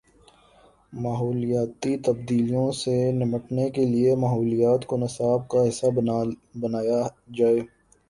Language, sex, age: Urdu, male, 19-29